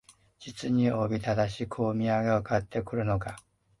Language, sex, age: Japanese, male, 30-39